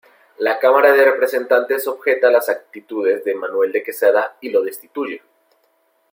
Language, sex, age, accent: Spanish, male, 19-29, México